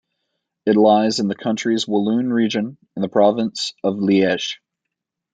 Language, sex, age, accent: English, male, 30-39, United States English